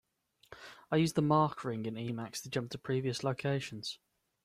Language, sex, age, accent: English, male, 30-39, England English